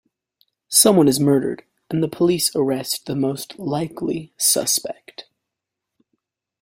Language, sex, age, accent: English, male, under 19, United States English